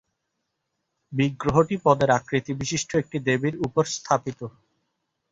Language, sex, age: Bengali, male, 30-39